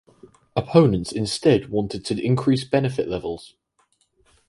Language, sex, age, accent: English, male, under 19, England English